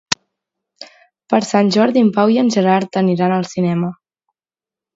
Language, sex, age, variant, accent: Catalan, female, 19-29, Central, central